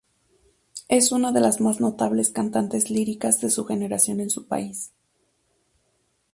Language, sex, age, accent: Spanish, female, 19-29, México